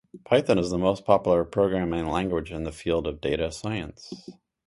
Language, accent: English, United States English